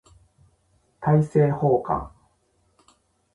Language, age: Japanese, 40-49